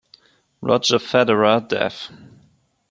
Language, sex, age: English, male, 19-29